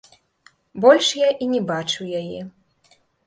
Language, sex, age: Belarusian, female, 19-29